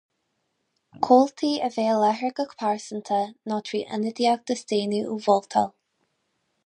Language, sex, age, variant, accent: Irish, female, 19-29, Gaeilge Uladh, Cainteoir líofa, ní ó dhúchas